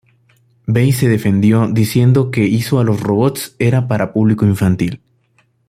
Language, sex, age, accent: Spanish, male, 19-29, América central